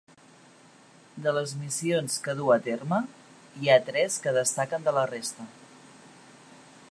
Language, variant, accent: Catalan, Central, central